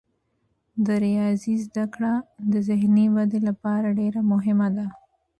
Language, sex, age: Pashto, female, 19-29